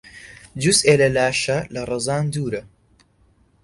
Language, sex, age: Central Kurdish, male, under 19